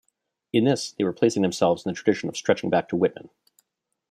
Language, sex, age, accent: English, male, 30-39, Canadian English